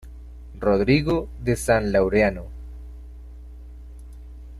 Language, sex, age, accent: Spanish, male, 30-39, Andino-Pacífico: Colombia, Perú, Ecuador, oeste de Bolivia y Venezuela andina